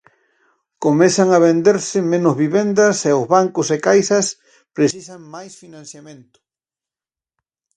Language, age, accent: Galician, 50-59, Atlántico (seseo e gheada)